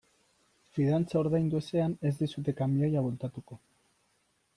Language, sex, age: Basque, male, 19-29